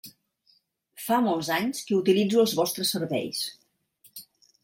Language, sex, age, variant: Catalan, female, 60-69, Central